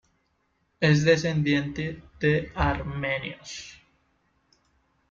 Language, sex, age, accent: Spanish, male, 30-39, Andino-Pacífico: Colombia, Perú, Ecuador, oeste de Bolivia y Venezuela andina